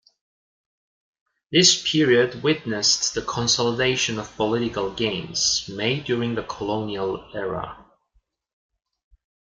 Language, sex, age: English, male, 19-29